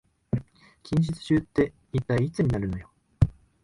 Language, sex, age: Japanese, male, 19-29